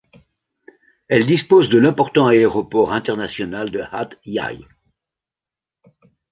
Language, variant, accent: French, Français d'Europe, Français de Belgique